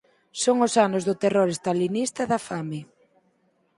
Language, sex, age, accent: Galician, female, 19-29, Normativo (estándar)